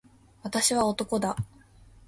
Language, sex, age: Japanese, female, 19-29